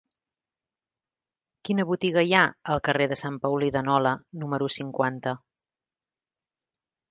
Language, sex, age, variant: Catalan, female, 40-49, Central